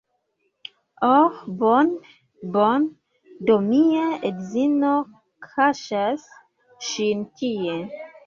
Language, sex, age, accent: Esperanto, female, 19-29, Internacia